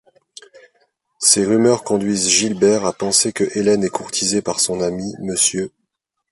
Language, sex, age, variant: French, male, 30-39, Français de métropole